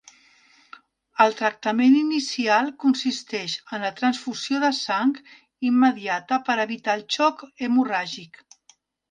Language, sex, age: Catalan, female, 50-59